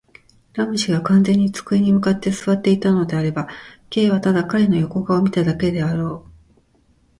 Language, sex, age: Japanese, female, 40-49